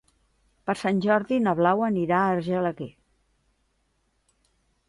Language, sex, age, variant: Catalan, female, 60-69, Central